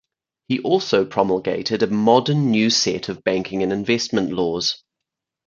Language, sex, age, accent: English, male, 30-39, England English; New Zealand English